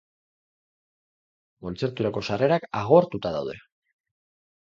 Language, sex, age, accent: Basque, male, 40-49, Mendebalekoa (Araba, Bizkaia, Gipuzkoako mendebaleko herri batzuk)